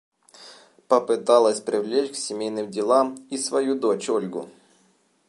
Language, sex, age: Russian, male, 19-29